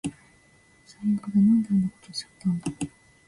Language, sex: Japanese, female